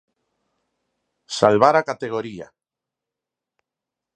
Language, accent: Galician, Normativo (estándar)